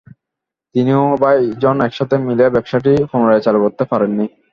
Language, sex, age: Bengali, male, 19-29